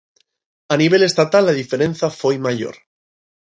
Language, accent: Galician, Normativo (estándar)